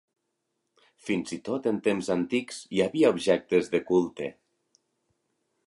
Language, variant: Catalan, Central